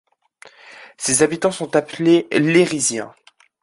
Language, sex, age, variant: French, male, 19-29, Français de métropole